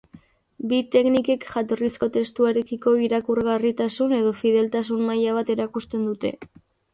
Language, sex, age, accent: Basque, female, 19-29, Mendebalekoa (Araba, Bizkaia, Gipuzkoako mendebaleko herri batzuk)